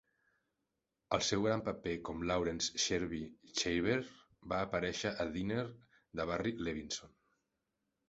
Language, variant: Catalan, Central